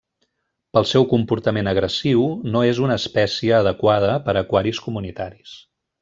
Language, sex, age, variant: Catalan, male, 50-59, Central